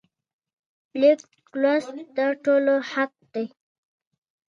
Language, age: Pashto, 30-39